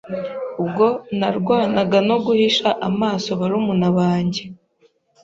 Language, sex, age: Kinyarwanda, female, 19-29